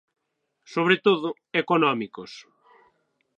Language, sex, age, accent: Galician, male, 19-29, Central (gheada)